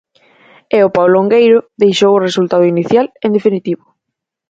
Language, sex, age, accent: Galician, female, 19-29, Central (gheada)